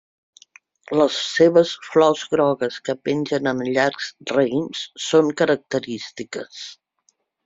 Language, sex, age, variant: Catalan, female, 60-69, Central